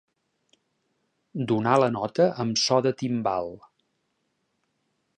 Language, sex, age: Catalan, male, 40-49